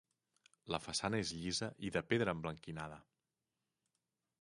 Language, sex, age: Catalan, male, 40-49